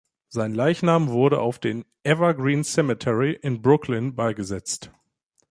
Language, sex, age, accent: German, male, 19-29, Deutschland Deutsch